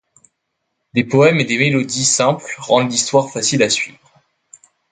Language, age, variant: French, under 19, Français de métropole